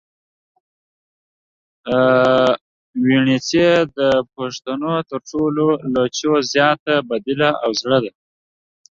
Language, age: Pashto, 19-29